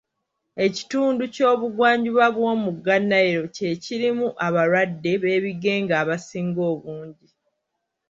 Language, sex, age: Ganda, female, 19-29